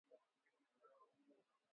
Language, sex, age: Swahili, male, 19-29